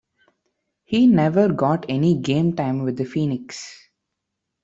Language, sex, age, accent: English, male, 19-29, India and South Asia (India, Pakistan, Sri Lanka)